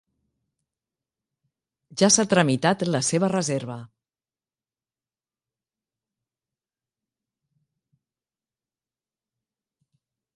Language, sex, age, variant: Catalan, female, 50-59, Central